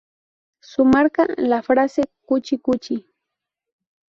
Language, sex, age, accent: Spanish, female, 19-29, México